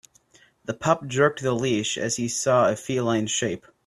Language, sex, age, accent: English, male, 19-29, United States English